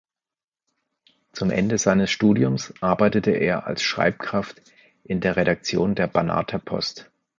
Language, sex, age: German, male, 50-59